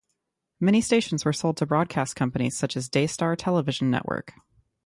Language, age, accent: English, 30-39, United States English